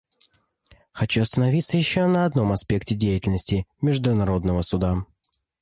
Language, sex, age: Russian, male, 19-29